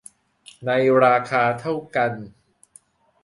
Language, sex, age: Thai, male, 40-49